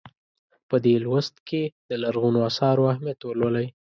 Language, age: Pashto, 19-29